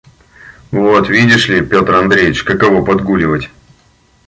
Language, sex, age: Russian, male, 30-39